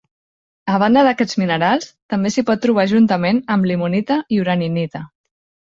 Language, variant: Catalan, Central